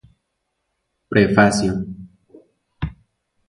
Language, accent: Spanish, Andino-Pacífico: Colombia, Perú, Ecuador, oeste de Bolivia y Venezuela andina